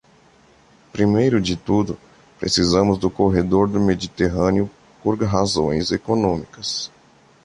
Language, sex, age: Portuguese, male, 30-39